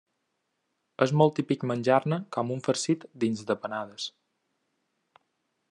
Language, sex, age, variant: Catalan, male, 19-29, Balear